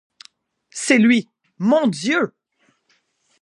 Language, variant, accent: French, Français d'Amérique du Nord, Français du Canada